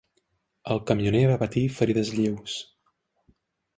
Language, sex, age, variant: Catalan, male, 19-29, Central